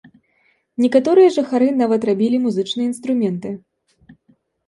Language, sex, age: Belarusian, female, 19-29